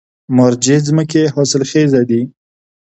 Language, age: Pashto, 30-39